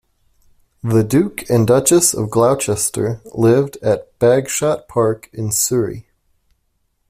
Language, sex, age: English, male, 30-39